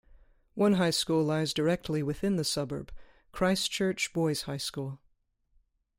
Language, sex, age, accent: English, female, 30-39, United States English